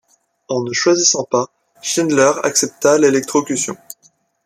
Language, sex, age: French, male, under 19